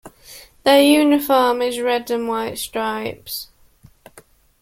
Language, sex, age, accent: English, female, 19-29, England English